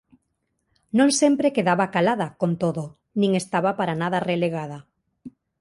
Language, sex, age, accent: Galician, female, 30-39, Normativo (estándar)